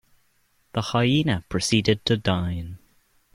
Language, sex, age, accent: English, male, under 19, England English